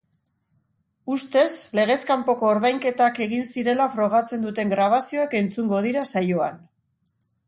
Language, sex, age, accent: Basque, female, 40-49, Mendebalekoa (Araba, Bizkaia, Gipuzkoako mendebaleko herri batzuk)